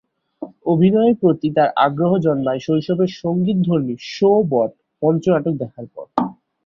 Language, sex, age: Bengali, male, 19-29